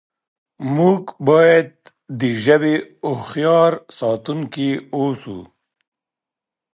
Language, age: Pashto, 50-59